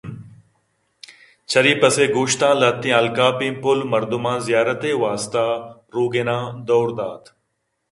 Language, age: Eastern Balochi, 30-39